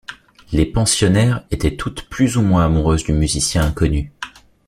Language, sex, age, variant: French, male, 19-29, Français de métropole